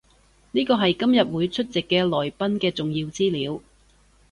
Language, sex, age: Cantonese, female, 40-49